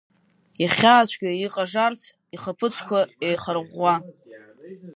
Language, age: Abkhazian, 30-39